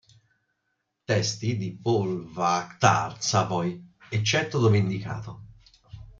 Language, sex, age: Italian, male, 50-59